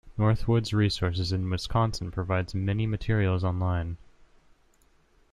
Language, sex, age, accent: English, male, under 19, United States English